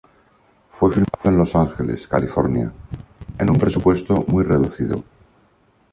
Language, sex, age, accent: Spanish, male, 60-69, España: Centro-Sur peninsular (Madrid, Toledo, Castilla-La Mancha)